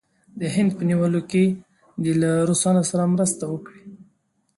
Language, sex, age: Pashto, male, 19-29